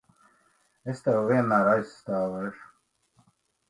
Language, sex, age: Latvian, male, 40-49